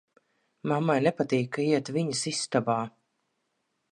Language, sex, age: Latvian, female, 40-49